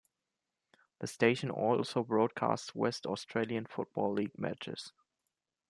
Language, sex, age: English, male, 19-29